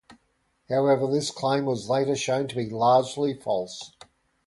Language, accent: English, Australian English